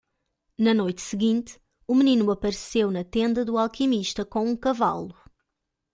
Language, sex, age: Portuguese, female, 30-39